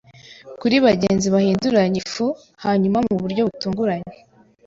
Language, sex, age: Kinyarwanda, female, 19-29